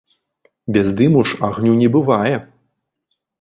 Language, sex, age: Belarusian, male, 30-39